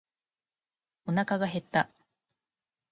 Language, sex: Japanese, female